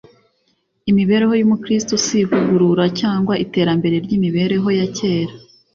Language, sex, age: Kinyarwanda, female, 19-29